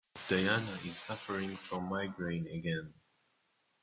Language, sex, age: English, male, 19-29